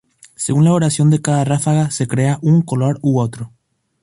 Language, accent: Spanish, México